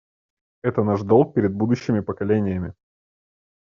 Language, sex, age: Russian, male, 30-39